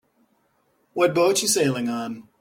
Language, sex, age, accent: English, male, 30-39, United States English